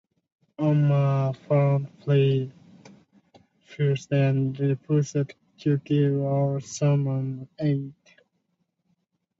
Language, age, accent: English, 19-29, United States English